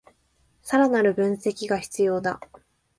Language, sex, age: Japanese, female, 19-29